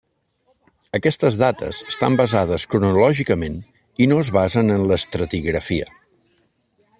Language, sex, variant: Catalan, male, Central